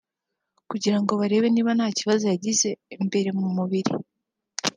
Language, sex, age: Kinyarwanda, female, under 19